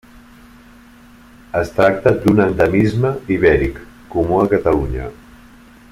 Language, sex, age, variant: Catalan, male, 40-49, Central